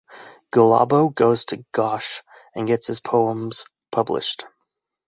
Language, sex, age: English, male, 19-29